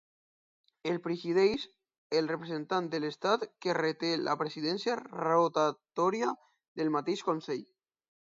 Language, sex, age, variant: Catalan, male, under 19, Alacantí